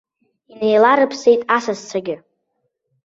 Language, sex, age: Abkhazian, female, under 19